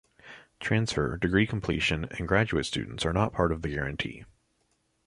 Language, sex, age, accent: English, male, 30-39, United States English